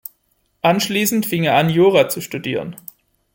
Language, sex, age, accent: German, male, 19-29, Deutschland Deutsch